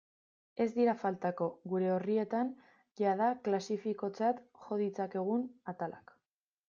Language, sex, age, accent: Basque, female, 19-29, Mendebalekoa (Araba, Bizkaia, Gipuzkoako mendebaleko herri batzuk)